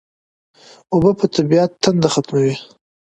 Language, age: Pashto, 19-29